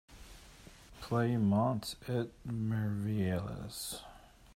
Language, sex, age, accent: English, male, 50-59, United States English